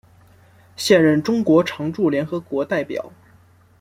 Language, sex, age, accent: Chinese, male, 19-29, 出生地：辽宁省